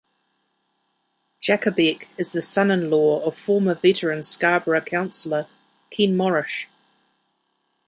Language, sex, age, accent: English, female, 40-49, New Zealand English